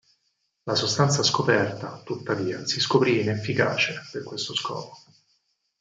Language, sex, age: Italian, male, 30-39